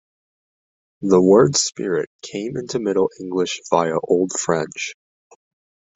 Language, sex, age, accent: English, male, under 19, United States English